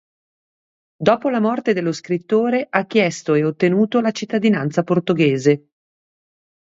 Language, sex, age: Italian, female, 40-49